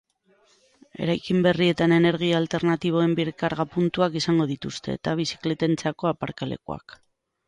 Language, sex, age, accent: Basque, female, 40-49, Mendebalekoa (Araba, Bizkaia, Gipuzkoako mendebaleko herri batzuk)